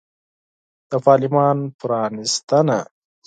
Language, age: Pashto, 19-29